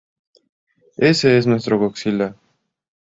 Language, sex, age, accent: Spanish, male, 19-29, México